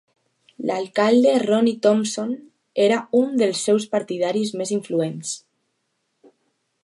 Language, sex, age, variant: Catalan, female, under 19, Alacantí